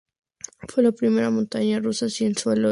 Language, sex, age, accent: Spanish, female, 19-29, México